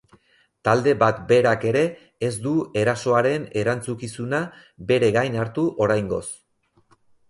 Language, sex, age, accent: Basque, male, 40-49, Erdialdekoa edo Nafarra (Gipuzkoa, Nafarroa)